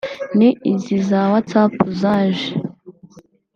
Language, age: Kinyarwanda, 19-29